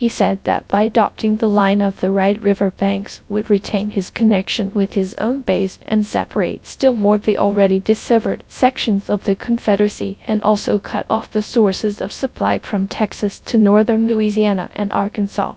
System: TTS, GradTTS